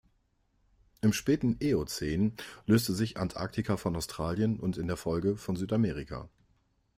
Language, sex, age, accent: German, male, 40-49, Deutschland Deutsch